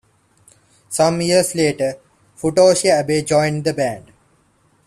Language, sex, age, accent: English, male, 19-29, India and South Asia (India, Pakistan, Sri Lanka)